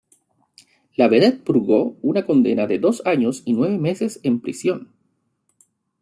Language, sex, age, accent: Spanish, male, 40-49, Andino-Pacífico: Colombia, Perú, Ecuador, oeste de Bolivia y Venezuela andina